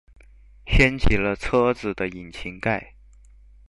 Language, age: Chinese, 19-29